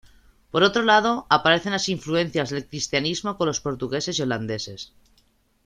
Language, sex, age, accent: Spanish, male, 30-39, España: Centro-Sur peninsular (Madrid, Toledo, Castilla-La Mancha)